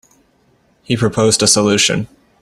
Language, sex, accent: English, male, United States English